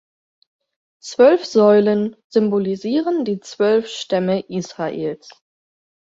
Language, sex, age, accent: German, female, 19-29, Deutschland Deutsch